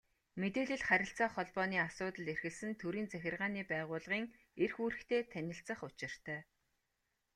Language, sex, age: Mongolian, female, 30-39